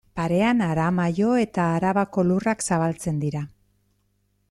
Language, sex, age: Basque, female, 50-59